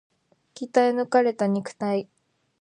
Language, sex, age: Japanese, female, 19-29